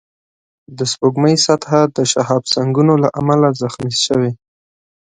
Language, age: Pashto, 19-29